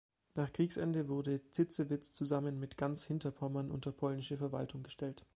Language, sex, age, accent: German, male, 30-39, Deutschland Deutsch